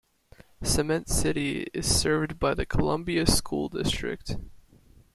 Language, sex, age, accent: English, male, 19-29, United States English